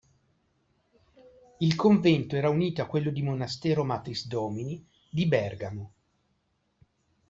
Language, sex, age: Italian, male, 50-59